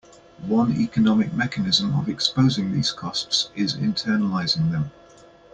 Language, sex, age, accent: English, male, 30-39, England English